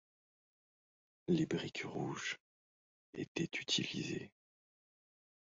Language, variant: French, Français de métropole